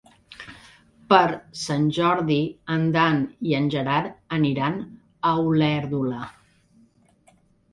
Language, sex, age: Catalan, female, 40-49